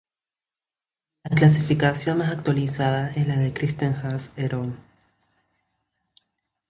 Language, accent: Spanish, Rioplatense: Argentina, Uruguay, este de Bolivia, Paraguay